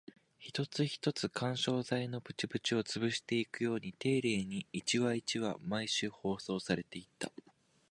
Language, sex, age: Japanese, male, 19-29